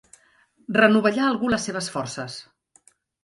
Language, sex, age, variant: Catalan, female, 50-59, Central